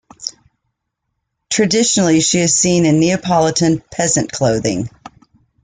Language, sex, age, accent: English, female, 50-59, United States English